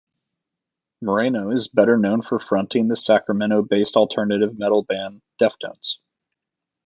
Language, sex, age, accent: English, male, 30-39, United States English